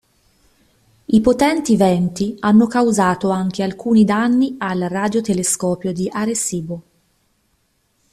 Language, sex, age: Italian, female, 19-29